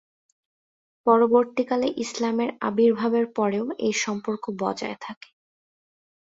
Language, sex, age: Bengali, female, 19-29